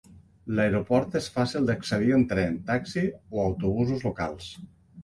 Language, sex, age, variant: Catalan, male, 50-59, Central